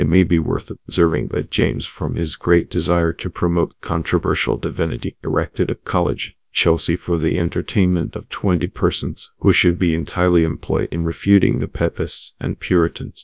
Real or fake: fake